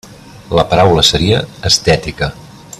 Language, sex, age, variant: Catalan, male, 40-49, Nord-Occidental